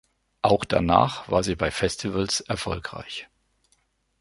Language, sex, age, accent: German, male, 50-59, Deutschland Deutsch